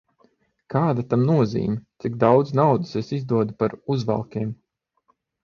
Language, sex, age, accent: Latvian, male, 30-39, Dzimtā valoda